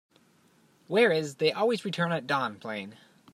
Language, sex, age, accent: English, male, 30-39, Canadian English